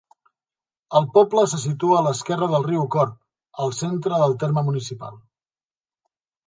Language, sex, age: Catalan, male, 50-59